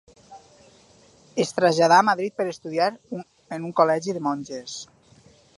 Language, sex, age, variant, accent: Catalan, male, 30-39, Valencià meridional, valencià